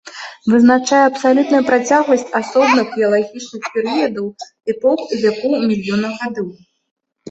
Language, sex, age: Belarusian, female, 19-29